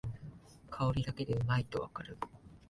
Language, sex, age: Japanese, male, 19-29